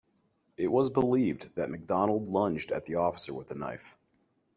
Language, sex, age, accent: English, male, 30-39, United States English